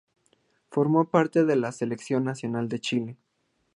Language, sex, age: Spanish, male, 19-29